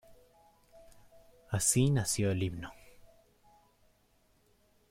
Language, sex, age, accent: Spanish, male, 19-29, Andino-Pacífico: Colombia, Perú, Ecuador, oeste de Bolivia y Venezuela andina